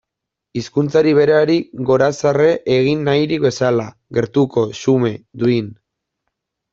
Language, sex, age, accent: Basque, male, 19-29, Mendebalekoa (Araba, Bizkaia, Gipuzkoako mendebaleko herri batzuk)